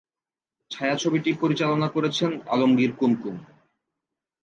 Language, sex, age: Bengali, male, 19-29